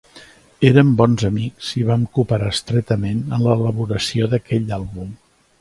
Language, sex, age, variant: Catalan, male, 60-69, Central